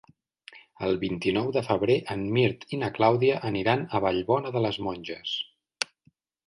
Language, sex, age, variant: Catalan, male, 30-39, Central